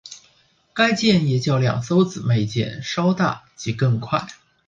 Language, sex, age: Chinese, male, 19-29